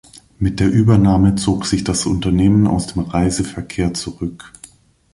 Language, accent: German, Deutschland Deutsch